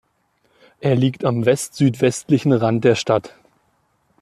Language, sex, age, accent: German, male, 19-29, Deutschland Deutsch